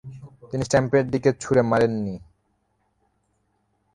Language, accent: Bengali, প্রমিত; চলিত